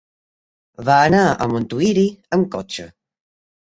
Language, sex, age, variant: Catalan, male, under 19, Central